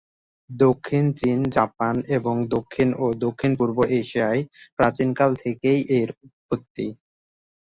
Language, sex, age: Bengali, male, 19-29